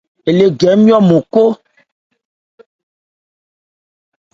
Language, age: Ebrié, 19-29